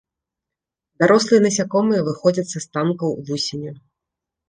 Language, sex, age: Belarusian, female, 30-39